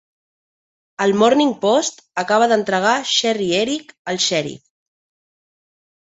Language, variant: Catalan, Central